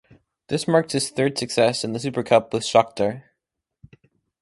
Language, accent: English, United States English